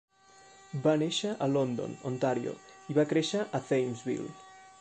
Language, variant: Catalan, Central